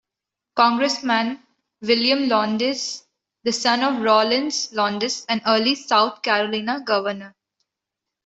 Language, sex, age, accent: English, female, 19-29, India and South Asia (India, Pakistan, Sri Lanka)